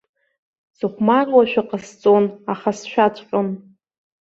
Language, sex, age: Abkhazian, female, 40-49